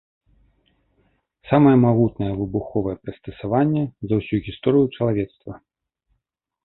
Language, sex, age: Belarusian, male, 30-39